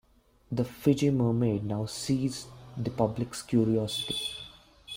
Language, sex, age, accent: English, male, 19-29, India and South Asia (India, Pakistan, Sri Lanka)